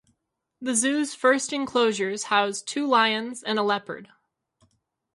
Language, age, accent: English, 19-29, United States English